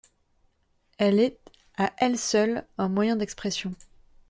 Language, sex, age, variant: French, female, 30-39, Français de métropole